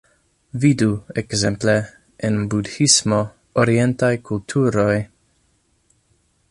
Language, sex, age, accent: Esperanto, male, 30-39, Internacia